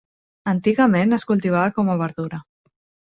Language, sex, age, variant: Catalan, female, 30-39, Central